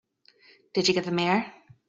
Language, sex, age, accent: English, female, 30-39, United States English